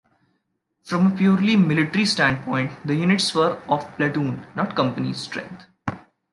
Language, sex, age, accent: English, male, 19-29, India and South Asia (India, Pakistan, Sri Lanka)